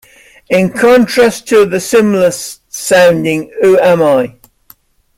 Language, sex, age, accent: English, male, 70-79, England English